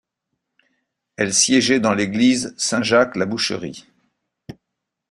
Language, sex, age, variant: French, male, 60-69, Français de métropole